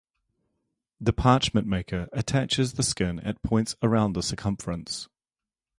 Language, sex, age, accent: English, male, 40-49, New Zealand English